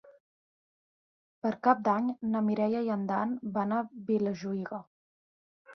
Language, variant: Catalan, Central